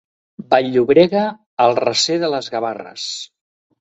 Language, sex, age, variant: Catalan, male, 60-69, Central